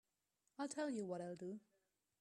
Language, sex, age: English, female, 30-39